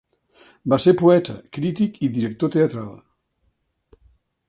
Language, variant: Catalan, Central